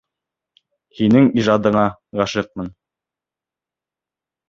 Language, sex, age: Bashkir, male, 19-29